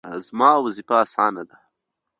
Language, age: Pashto, 19-29